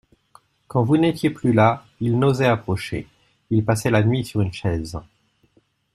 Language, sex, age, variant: French, male, 19-29, Français de métropole